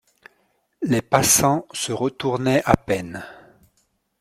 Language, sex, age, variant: French, male, 40-49, Français de métropole